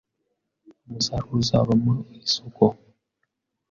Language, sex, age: Kinyarwanda, male, 19-29